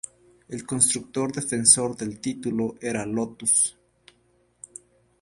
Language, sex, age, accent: Spanish, male, 19-29, México